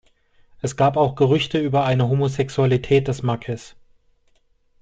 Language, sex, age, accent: German, male, 30-39, Deutschland Deutsch